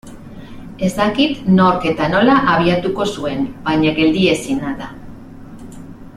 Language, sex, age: Basque, female, 40-49